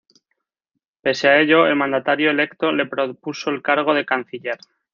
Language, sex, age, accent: Spanish, male, 19-29, España: Norte peninsular (Asturias, Castilla y León, Cantabria, País Vasco, Navarra, Aragón, La Rioja, Guadalajara, Cuenca)